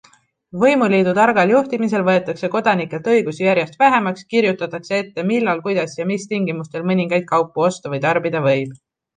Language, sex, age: Estonian, female, 19-29